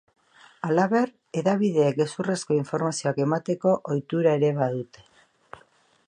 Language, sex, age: Basque, female, 50-59